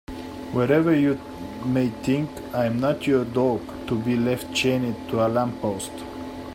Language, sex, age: English, male, 30-39